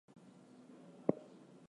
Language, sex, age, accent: English, female, 19-29, Southern African (South Africa, Zimbabwe, Namibia)